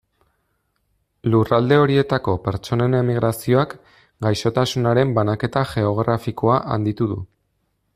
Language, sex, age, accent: Basque, male, 30-39, Erdialdekoa edo Nafarra (Gipuzkoa, Nafarroa)